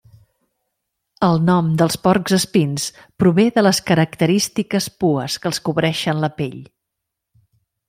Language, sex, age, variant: Catalan, female, 50-59, Central